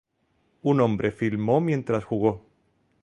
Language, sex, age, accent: Spanish, male, 40-49, España: Sur peninsular (Andalucia, Extremadura, Murcia)